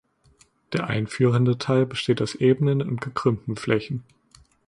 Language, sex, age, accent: German, male, under 19, Deutschland Deutsch